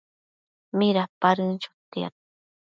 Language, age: Matsés, 19-29